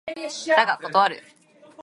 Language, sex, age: Japanese, female, 19-29